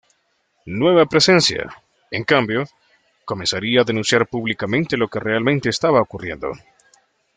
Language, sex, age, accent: Spanish, male, 30-39, América central